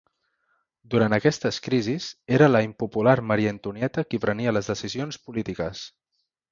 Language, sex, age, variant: Catalan, male, 19-29, Central